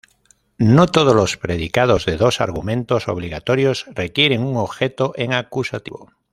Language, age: Spanish, 30-39